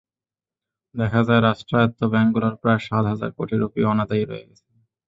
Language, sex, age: Bengali, male, 19-29